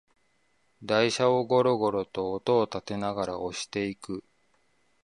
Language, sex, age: Japanese, male, 30-39